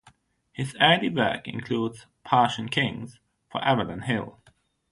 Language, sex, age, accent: English, male, 19-29, England English